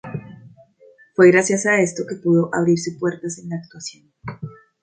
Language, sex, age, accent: Spanish, female, 40-49, Andino-Pacífico: Colombia, Perú, Ecuador, oeste de Bolivia y Venezuela andina